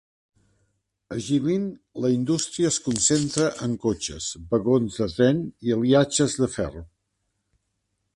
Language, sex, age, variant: Catalan, male, 70-79, Central